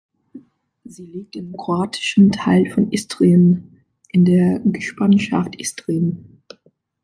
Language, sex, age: German, female, 19-29